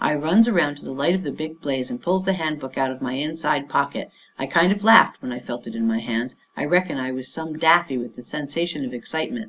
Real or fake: real